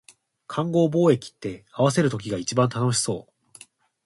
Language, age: Japanese, 19-29